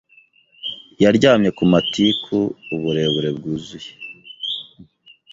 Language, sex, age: Kinyarwanda, male, 19-29